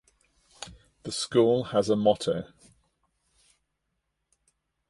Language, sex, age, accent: English, male, 50-59, England English